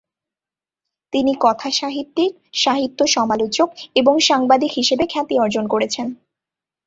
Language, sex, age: Bengali, female, 19-29